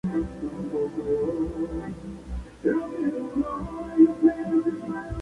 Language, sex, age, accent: Spanish, male, 19-29, México